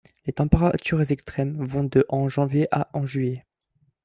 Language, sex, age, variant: French, male, 19-29, Français de métropole